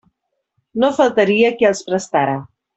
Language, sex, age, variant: Catalan, female, 40-49, Central